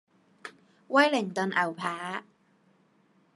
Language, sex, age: Cantonese, female, 19-29